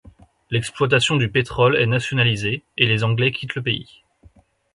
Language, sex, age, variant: French, male, 19-29, Français de métropole